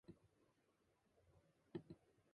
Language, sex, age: English, female, 19-29